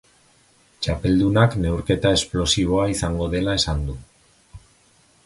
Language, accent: Basque, Erdialdekoa edo Nafarra (Gipuzkoa, Nafarroa)